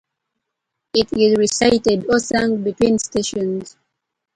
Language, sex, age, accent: English, female, 19-29, United States English